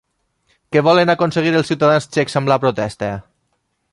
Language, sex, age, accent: Catalan, male, 30-39, valencià